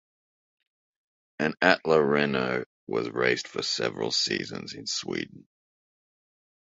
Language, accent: English, Australian English